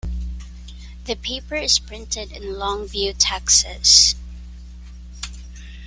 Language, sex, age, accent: English, female, 19-29, Filipino